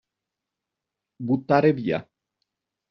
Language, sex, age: Italian, male, 50-59